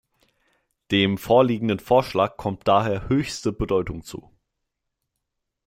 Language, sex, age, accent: German, male, 19-29, Deutschland Deutsch